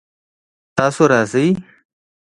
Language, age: Pashto, 19-29